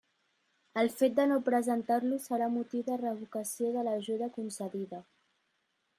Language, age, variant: Catalan, under 19, Central